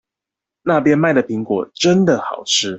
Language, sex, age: Chinese, male, 19-29